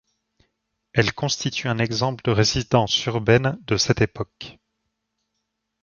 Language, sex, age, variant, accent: French, male, 30-39, Français d'Europe, Français de Suisse